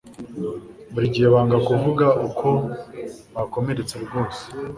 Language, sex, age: Kinyarwanda, male, under 19